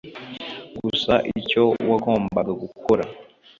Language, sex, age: Kinyarwanda, male, under 19